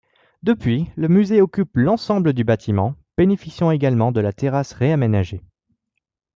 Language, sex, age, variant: French, male, 19-29, Français de métropole